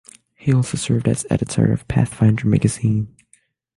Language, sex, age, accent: English, male, under 19, french accent